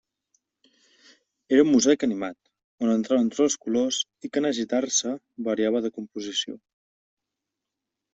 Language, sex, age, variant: Catalan, male, 19-29, Central